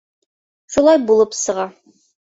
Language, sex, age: Bashkir, female, 19-29